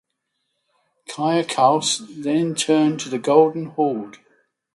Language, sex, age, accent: English, male, 80-89, England English